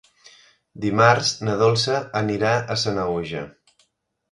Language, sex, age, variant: Catalan, male, 19-29, Central